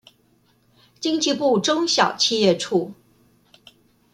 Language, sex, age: Chinese, female, 60-69